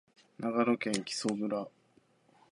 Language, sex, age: Japanese, male, 19-29